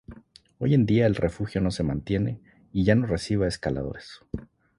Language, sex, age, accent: Spanish, male, 30-39, México